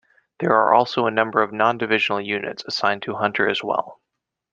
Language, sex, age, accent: English, male, 19-29, United States English